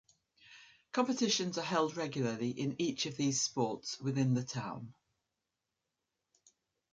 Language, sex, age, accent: English, female, 60-69, England English